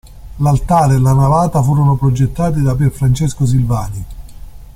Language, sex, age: Italian, male, 60-69